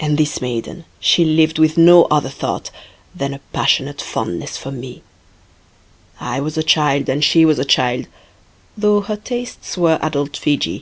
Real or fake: real